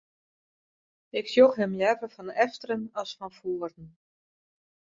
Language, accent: Western Frisian, Wâldfrysk